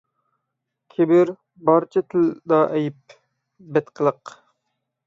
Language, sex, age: Uyghur, male, 19-29